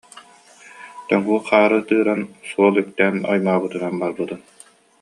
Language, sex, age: Yakut, male, 30-39